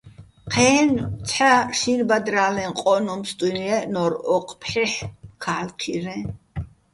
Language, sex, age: Bats, female, 70-79